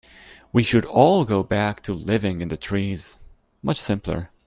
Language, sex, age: English, male, 30-39